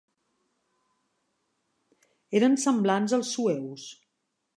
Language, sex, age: Catalan, female, 50-59